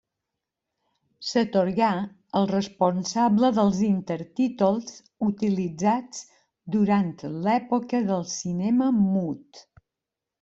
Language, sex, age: Catalan, female, 60-69